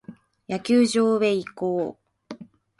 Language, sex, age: Japanese, female, 19-29